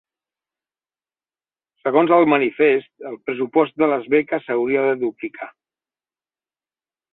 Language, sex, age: Catalan, male, 50-59